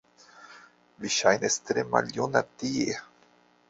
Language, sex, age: Esperanto, male, 50-59